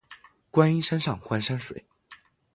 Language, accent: Chinese, 出生地：浙江省